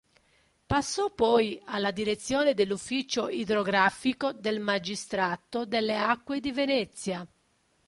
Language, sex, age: Italian, female, 50-59